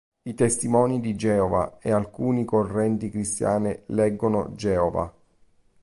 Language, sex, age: Italian, male, 30-39